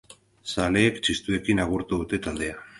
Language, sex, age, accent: Basque, male, 50-59, Mendebalekoa (Araba, Bizkaia, Gipuzkoako mendebaleko herri batzuk)